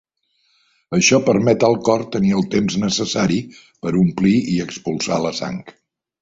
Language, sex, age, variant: Catalan, male, 70-79, Central